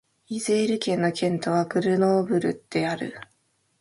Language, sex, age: Japanese, female, under 19